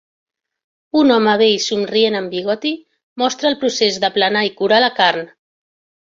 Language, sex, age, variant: Catalan, female, 30-39, Central